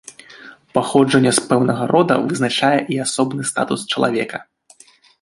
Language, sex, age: Belarusian, male, 19-29